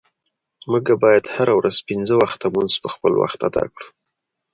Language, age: Pashto, 19-29